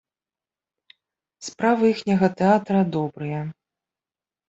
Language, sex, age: Belarusian, female, 30-39